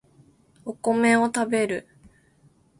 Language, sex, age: Japanese, female, 19-29